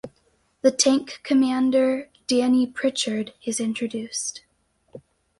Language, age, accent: English, under 19, United States English